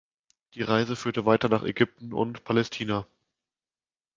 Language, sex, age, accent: German, male, 19-29, Deutschland Deutsch